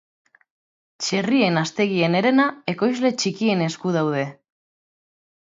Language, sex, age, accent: Basque, female, 30-39, Mendebalekoa (Araba, Bizkaia, Gipuzkoako mendebaleko herri batzuk)